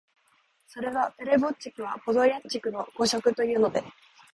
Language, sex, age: Japanese, female, under 19